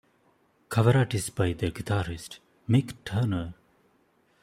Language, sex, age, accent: English, male, 19-29, India and South Asia (India, Pakistan, Sri Lanka)